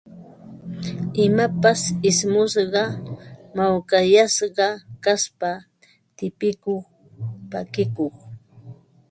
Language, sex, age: Ambo-Pasco Quechua, female, 60-69